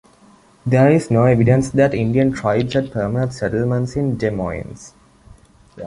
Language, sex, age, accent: English, male, under 19, England English